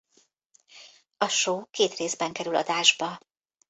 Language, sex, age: Hungarian, female, 50-59